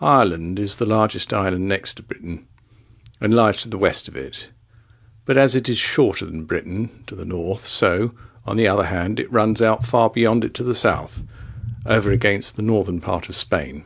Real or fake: real